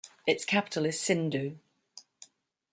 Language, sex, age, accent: English, female, 50-59, England English